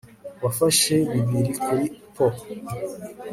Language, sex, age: Kinyarwanda, female, 30-39